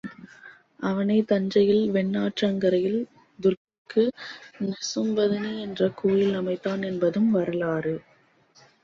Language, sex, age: Tamil, female, 19-29